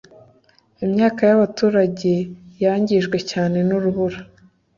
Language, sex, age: Kinyarwanda, female, 19-29